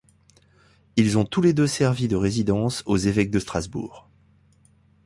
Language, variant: French, Français de métropole